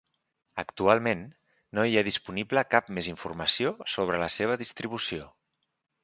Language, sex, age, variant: Catalan, male, 40-49, Central